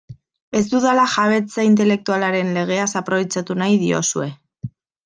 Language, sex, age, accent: Basque, female, 19-29, Mendebalekoa (Araba, Bizkaia, Gipuzkoako mendebaleko herri batzuk)